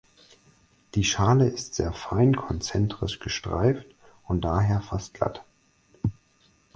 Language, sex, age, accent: German, male, 19-29, Deutschland Deutsch